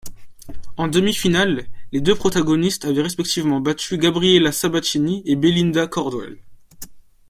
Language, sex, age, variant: French, male, under 19, Français de métropole